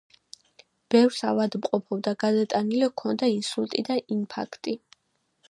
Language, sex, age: Georgian, female, 19-29